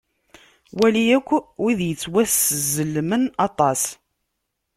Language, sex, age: Kabyle, female, 30-39